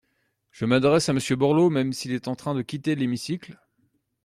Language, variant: French, Français de métropole